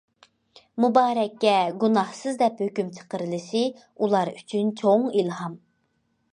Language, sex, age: Uyghur, female, 19-29